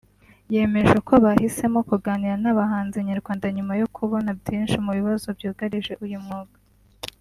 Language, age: Kinyarwanda, 19-29